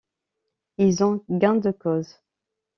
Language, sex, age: French, female, 30-39